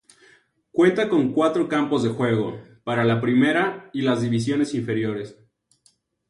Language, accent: Spanish, México